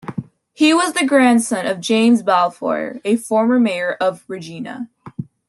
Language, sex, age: English, female, under 19